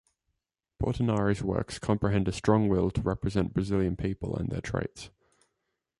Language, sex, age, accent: English, male, under 19, Australian English